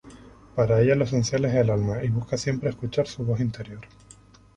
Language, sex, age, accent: Spanish, male, 19-29, España: Islas Canarias